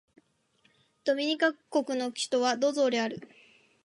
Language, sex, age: Japanese, female, 19-29